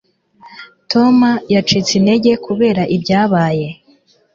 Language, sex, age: Kinyarwanda, female, 19-29